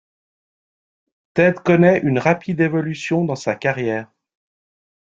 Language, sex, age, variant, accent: French, male, 40-49, Français d'Europe, Français de Suisse